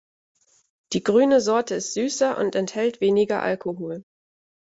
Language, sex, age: German, female, 30-39